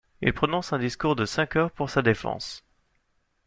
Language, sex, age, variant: French, male, 19-29, Français de métropole